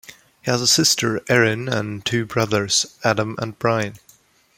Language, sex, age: English, male, 19-29